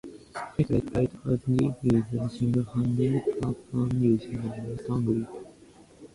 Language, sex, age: English, male, under 19